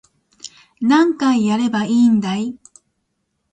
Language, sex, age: Japanese, female, 30-39